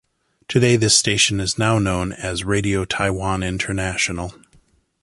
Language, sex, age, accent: English, male, 40-49, United States English